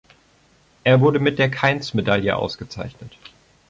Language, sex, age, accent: German, male, 19-29, Deutschland Deutsch